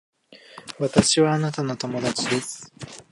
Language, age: Japanese, 19-29